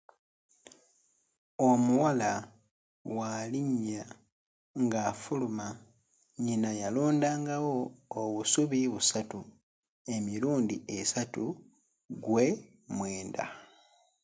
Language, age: Ganda, 19-29